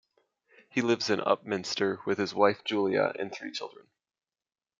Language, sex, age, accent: English, male, 19-29, United States English